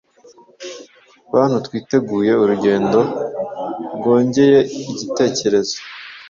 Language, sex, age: Kinyarwanda, male, 19-29